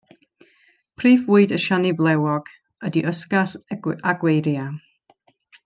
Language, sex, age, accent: Welsh, female, 30-39, Y Deyrnas Unedig Cymraeg